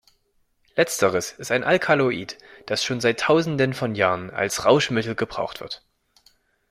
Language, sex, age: German, male, 19-29